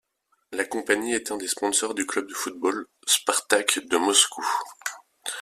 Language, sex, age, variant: French, male, 19-29, Français de métropole